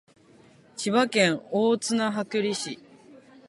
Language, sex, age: Japanese, female, 19-29